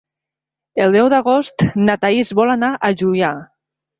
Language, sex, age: Catalan, female, 50-59